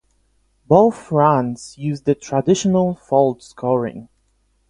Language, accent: English, Slavic; polish